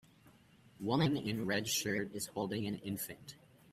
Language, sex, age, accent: English, male, 19-29, Canadian English